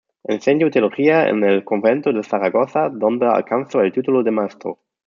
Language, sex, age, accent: Spanish, male, 30-39, España: Centro-Sur peninsular (Madrid, Toledo, Castilla-La Mancha)